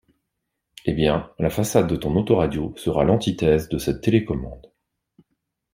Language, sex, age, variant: French, male, 40-49, Français de métropole